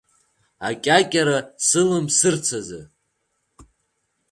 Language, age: Abkhazian, under 19